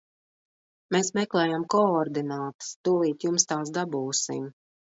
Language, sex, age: Latvian, female, 50-59